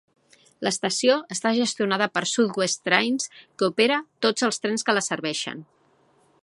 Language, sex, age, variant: Catalan, female, 50-59, Central